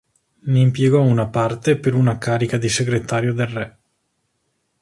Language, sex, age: Italian, male, 19-29